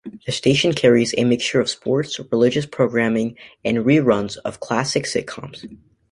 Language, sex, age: English, male, under 19